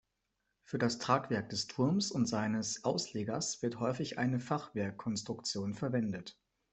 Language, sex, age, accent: German, male, 19-29, Deutschland Deutsch